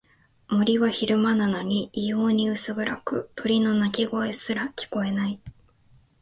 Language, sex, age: Japanese, female, 19-29